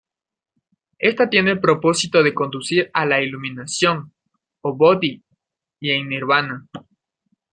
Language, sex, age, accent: Spanish, male, 19-29, Andino-Pacífico: Colombia, Perú, Ecuador, oeste de Bolivia y Venezuela andina